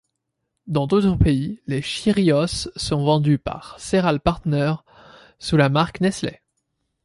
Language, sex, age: French, male, under 19